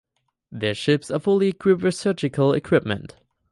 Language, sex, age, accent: English, male, 19-29, United States English